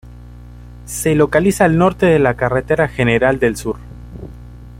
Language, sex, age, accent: Spanish, male, 19-29, Andino-Pacífico: Colombia, Perú, Ecuador, oeste de Bolivia y Venezuela andina